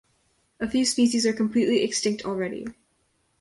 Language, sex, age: English, female, under 19